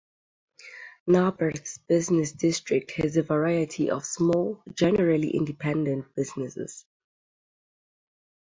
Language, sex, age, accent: English, female, 19-29, United States English; England English